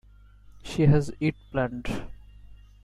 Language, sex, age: English, male, 19-29